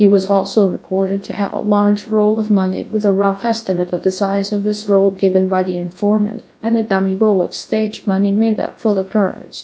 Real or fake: fake